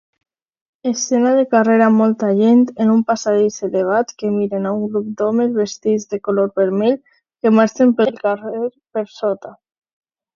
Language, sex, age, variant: Catalan, female, under 19, Alacantí